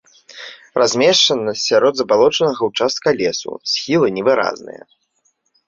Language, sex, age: Belarusian, male, 19-29